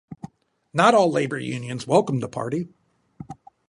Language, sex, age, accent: English, male, 40-49, United States English